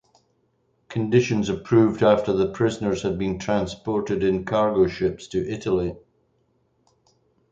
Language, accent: English, Scottish English